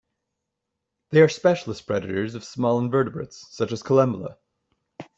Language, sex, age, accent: English, male, 19-29, United States English